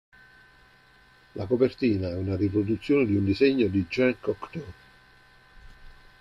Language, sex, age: Italian, male, 50-59